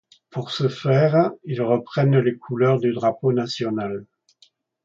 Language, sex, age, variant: French, male, 60-69, Français de métropole